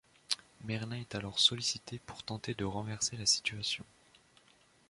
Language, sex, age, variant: French, male, 19-29, Français de métropole